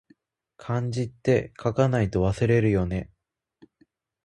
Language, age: Japanese, 19-29